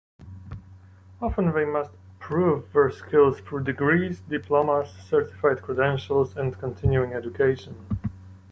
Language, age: English, 30-39